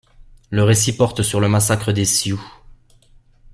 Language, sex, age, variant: French, male, 30-39, Français de métropole